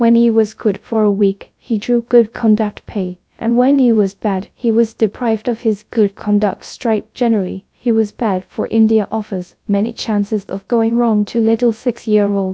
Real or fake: fake